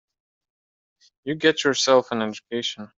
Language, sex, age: English, male, 19-29